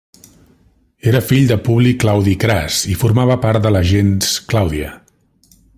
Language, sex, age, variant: Catalan, male, 40-49, Central